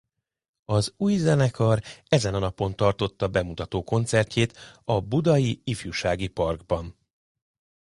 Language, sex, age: Hungarian, male, 40-49